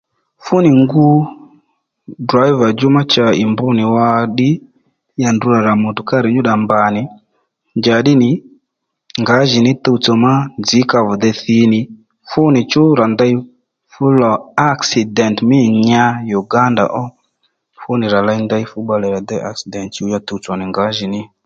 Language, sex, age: Lendu, male, 30-39